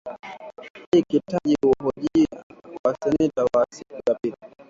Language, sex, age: Swahili, male, 19-29